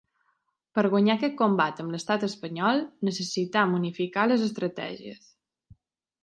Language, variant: Catalan, Balear